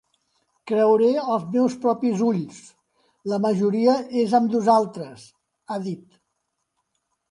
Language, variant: Catalan, Central